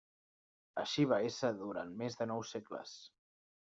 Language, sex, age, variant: Catalan, male, 19-29, Central